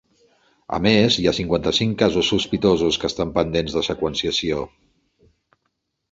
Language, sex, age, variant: Catalan, male, 40-49, Central